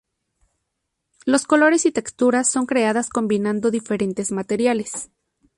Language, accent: Spanish, México